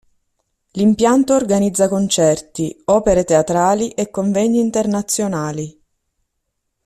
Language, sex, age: Italian, female, 30-39